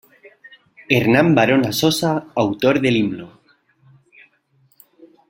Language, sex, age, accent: Spanish, male, 19-29, España: Centro-Sur peninsular (Madrid, Toledo, Castilla-La Mancha)